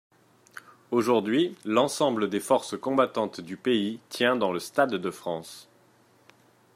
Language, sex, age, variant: French, male, 30-39, Français de métropole